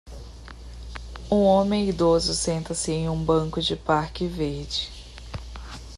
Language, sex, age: Portuguese, female, 30-39